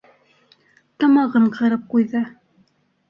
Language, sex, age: Bashkir, female, under 19